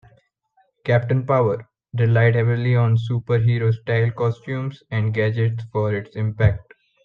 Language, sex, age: English, male, 19-29